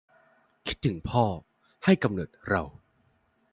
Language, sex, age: Thai, male, 19-29